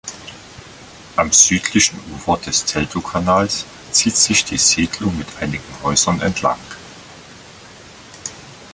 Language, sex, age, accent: German, male, 50-59, Deutschland Deutsch